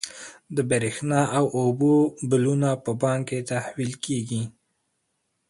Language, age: Pashto, 19-29